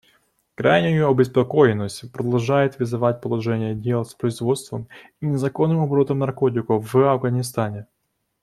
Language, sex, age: Russian, male, 19-29